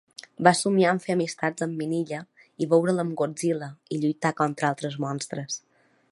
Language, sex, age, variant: Catalan, female, 30-39, Balear